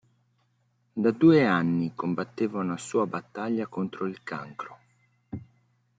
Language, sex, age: Italian, male, 30-39